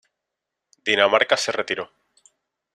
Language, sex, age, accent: Spanish, male, under 19, España: Sur peninsular (Andalucia, Extremadura, Murcia)